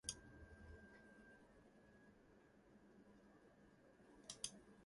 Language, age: English, 19-29